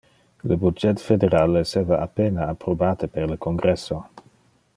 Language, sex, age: Interlingua, male, 40-49